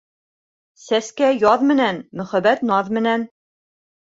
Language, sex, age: Bashkir, female, 30-39